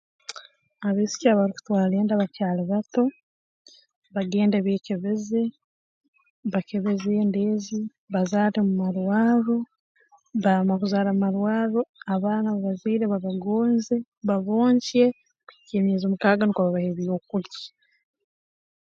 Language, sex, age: Tooro, female, 19-29